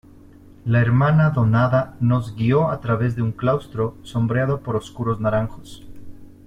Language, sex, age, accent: Spanish, male, 40-49, Andino-Pacífico: Colombia, Perú, Ecuador, oeste de Bolivia y Venezuela andina